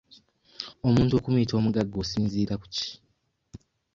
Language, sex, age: Ganda, male, 19-29